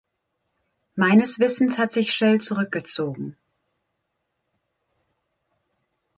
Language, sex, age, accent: German, female, 19-29, Deutschland Deutsch